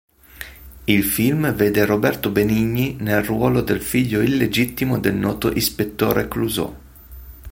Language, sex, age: Italian, male, 30-39